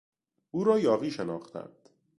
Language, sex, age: Persian, male, 30-39